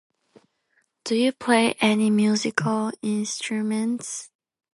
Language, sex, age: English, female, under 19